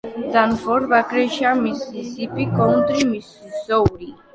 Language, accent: Catalan, aprenent (recent, des del castellà)